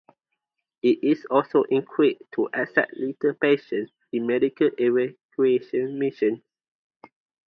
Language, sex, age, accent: English, male, 19-29, Malaysian English